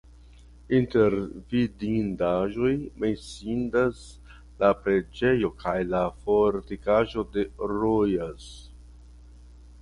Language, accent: Esperanto, Internacia